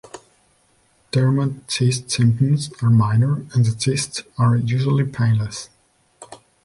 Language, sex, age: English, male, 30-39